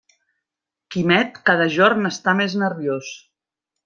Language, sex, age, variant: Catalan, female, 50-59, Central